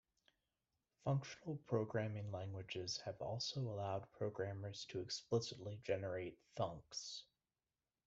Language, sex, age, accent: English, male, 30-39, United States English